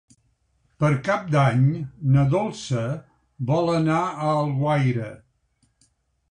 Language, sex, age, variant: Catalan, male, 70-79, Central